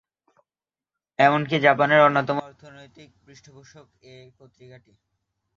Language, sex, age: Bengali, male, 19-29